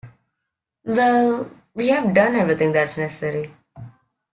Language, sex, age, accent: English, male, under 19, England English